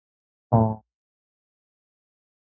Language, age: Japanese, 19-29